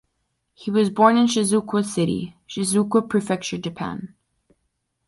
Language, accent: English, United States English